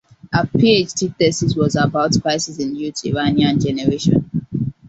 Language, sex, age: English, female, 19-29